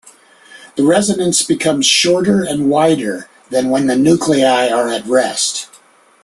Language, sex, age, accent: English, male, 50-59, United States English